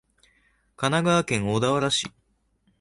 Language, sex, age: Japanese, male, 19-29